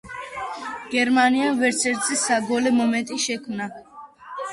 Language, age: Georgian, 90+